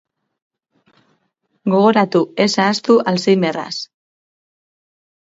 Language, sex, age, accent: Basque, female, 30-39, Mendebalekoa (Araba, Bizkaia, Gipuzkoako mendebaleko herri batzuk)